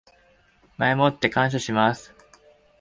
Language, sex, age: Japanese, male, under 19